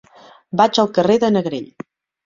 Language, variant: Catalan, Central